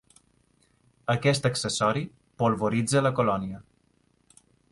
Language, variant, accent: Catalan, Balear, mallorquí